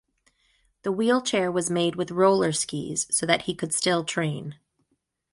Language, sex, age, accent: English, female, 30-39, United States English